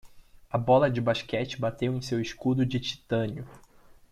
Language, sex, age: Portuguese, male, 30-39